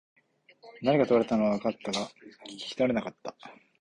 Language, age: Japanese, under 19